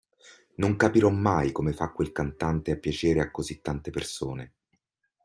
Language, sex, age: Italian, male, 40-49